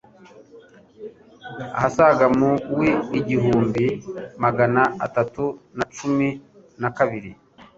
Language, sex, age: Kinyarwanda, male, 40-49